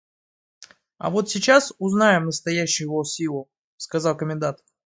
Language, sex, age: Russian, male, 19-29